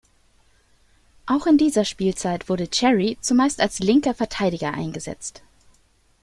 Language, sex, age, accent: German, female, 30-39, Deutschland Deutsch